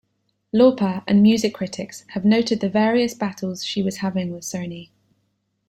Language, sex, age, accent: English, female, 19-29, England English